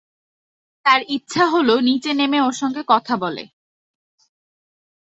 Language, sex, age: Bengali, female, 19-29